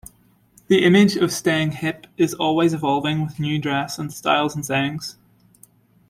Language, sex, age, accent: English, male, 19-29, Irish English